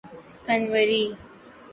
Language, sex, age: Urdu, female, 19-29